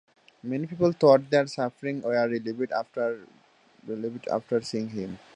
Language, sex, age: English, male, 19-29